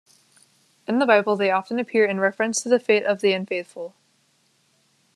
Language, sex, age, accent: English, female, under 19, United States English